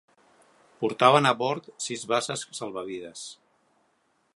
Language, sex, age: Catalan, male, 50-59